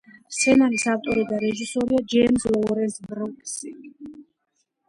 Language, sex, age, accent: Georgian, female, 40-49, ჩვეულებრივი